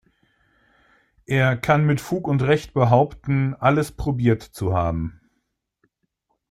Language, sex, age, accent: German, male, 50-59, Deutschland Deutsch